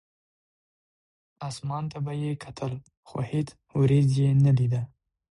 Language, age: Pashto, 19-29